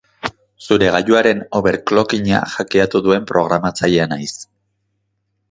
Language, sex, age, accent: Basque, male, 30-39, Mendebalekoa (Araba, Bizkaia, Gipuzkoako mendebaleko herri batzuk)